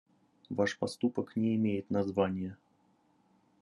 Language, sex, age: Russian, male, 19-29